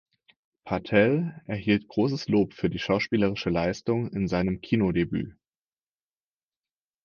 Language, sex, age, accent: German, male, 19-29, Deutschland Deutsch